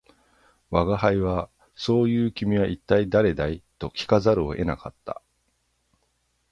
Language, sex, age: Japanese, male, 40-49